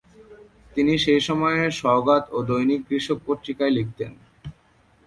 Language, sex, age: Bengali, male, 19-29